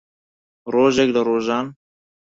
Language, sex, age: Central Kurdish, male, 19-29